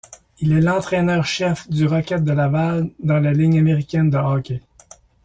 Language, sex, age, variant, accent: French, male, 40-49, Français d'Amérique du Nord, Français du Canada